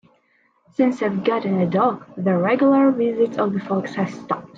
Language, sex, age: English, female, under 19